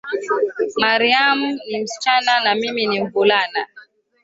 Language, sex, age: Swahili, female, 19-29